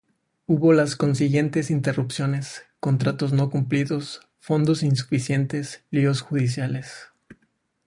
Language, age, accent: Spanish, 30-39, México